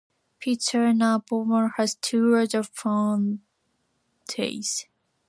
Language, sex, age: English, female, 19-29